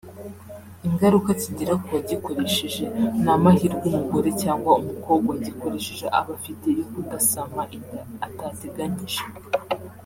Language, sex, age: Kinyarwanda, female, under 19